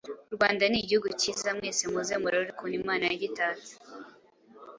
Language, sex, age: Kinyarwanda, female, 19-29